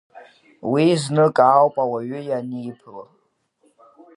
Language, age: Abkhazian, under 19